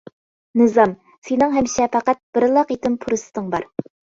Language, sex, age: Uyghur, female, under 19